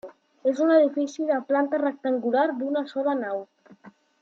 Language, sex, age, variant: Catalan, male, under 19, Central